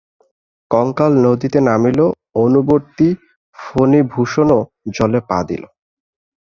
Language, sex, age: Bengali, male, 19-29